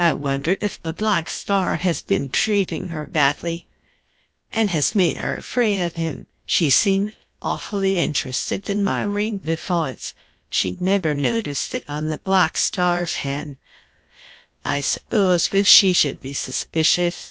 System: TTS, GlowTTS